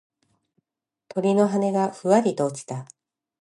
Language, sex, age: Japanese, female, 50-59